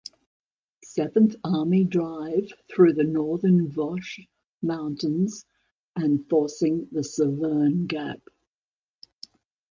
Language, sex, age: English, female, 70-79